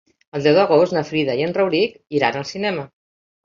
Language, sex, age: Catalan, female, 60-69